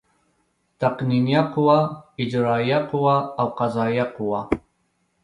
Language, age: Pashto, 30-39